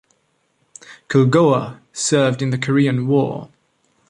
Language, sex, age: English, male, 19-29